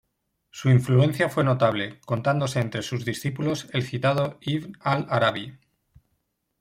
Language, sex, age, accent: Spanish, male, 40-49, España: Norte peninsular (Asturias, Castilla y León, Cantabria, País Vasco, Navarra, Aragón, La Rioja, Guadalajara, Cuenca)